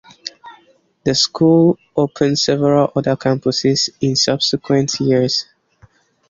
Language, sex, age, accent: English, male, 19-29, England English